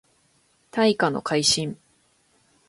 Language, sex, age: Japanese, female, 19-29